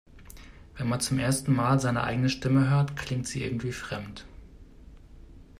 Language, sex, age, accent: German, male, 30-39, Deutschland Deutsch